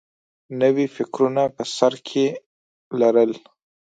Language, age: Pashto, 19-29